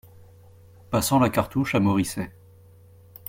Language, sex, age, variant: French, male, 30-39, Français de métropole